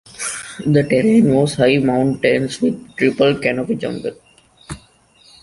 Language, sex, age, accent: English, male, under 19, India and South Asia (India, Pakistan, Sri Lanka)